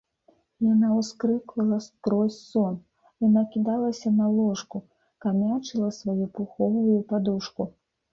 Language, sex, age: Belarusian, female, 30-39